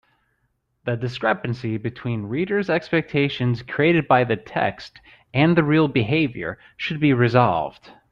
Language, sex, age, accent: English, male, 30-39, United States English